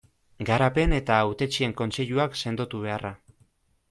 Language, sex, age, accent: Basque, male, 19-29, Erdialdekoa edo Nafarra (Gipuzkoa, Nafarroa)